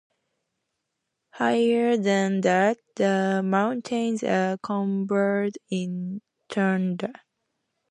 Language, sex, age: English, female, 19-29